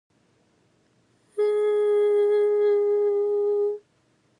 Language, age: English, under 19